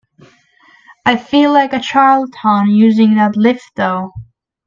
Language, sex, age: English, female, under 19